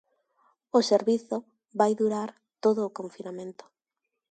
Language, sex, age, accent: Galician, female, 19-29, Normativo (estándar)